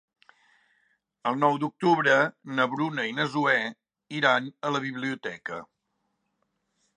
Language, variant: Catalan, Central